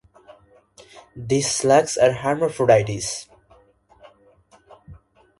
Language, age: English, 19-29